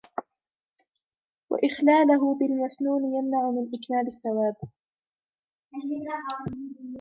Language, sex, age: Arabic, female, 19-29